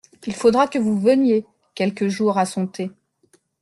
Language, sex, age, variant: French, female, 30-39, Français de métropole